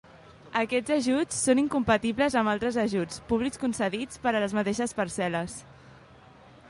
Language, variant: Catalan, Central